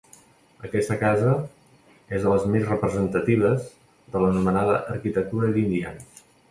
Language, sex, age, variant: Catalan, male, 40-49, Nord-Occidental